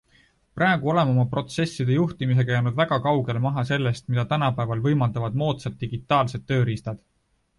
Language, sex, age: Estonian, male, 19-29